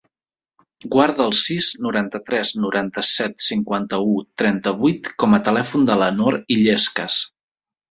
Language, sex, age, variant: Catalan, male, 30-39, Central